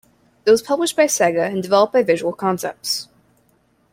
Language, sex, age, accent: English, female, under 19, United States English